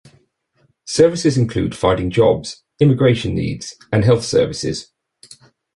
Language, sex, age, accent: English, male, 40-49, England English